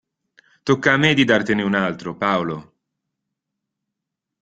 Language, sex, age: Italian, male, 19-29